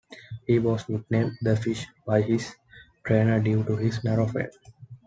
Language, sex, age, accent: English, male, 19-29, India and South Asia (India, Pakistan, Sri Lanka)